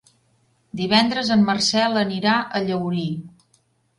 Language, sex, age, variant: Catalan, female, 50-59, Central